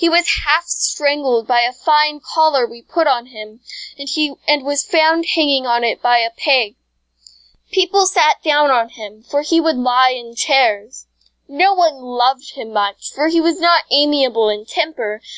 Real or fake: real